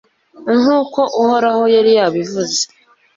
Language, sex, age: Kinyarwanda, female, 19-29